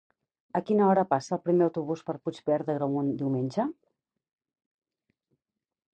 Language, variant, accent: Catalan, Central, central